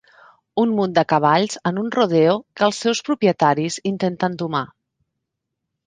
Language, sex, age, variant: Catalan, female, 40-49, Central